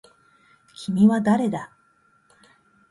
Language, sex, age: Japanese, female, 50-59